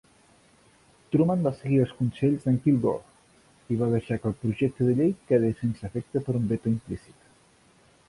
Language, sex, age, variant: Catalan, male, 50-59, Central